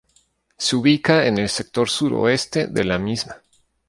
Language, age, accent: Spanish, 30-39, México